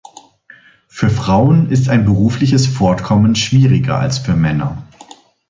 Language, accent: German, Deutschland Deutsch